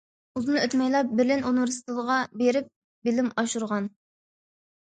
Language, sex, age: Uyghur, female, under 19